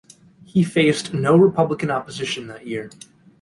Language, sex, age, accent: English, male, 19-29, United States English